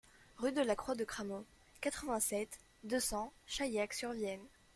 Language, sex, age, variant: French, female, under 19, Français de métropole